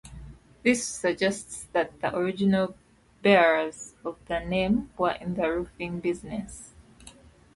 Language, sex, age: English, female, 19-29